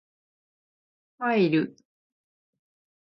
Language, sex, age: Japanese, female, 40-49